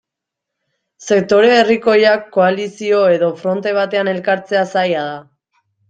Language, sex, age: Basque, female, 19-29